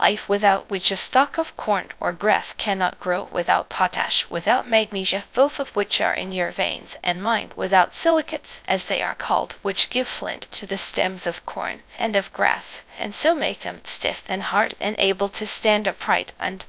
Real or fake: fake